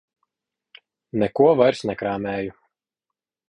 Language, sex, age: Latvian, male, 19-29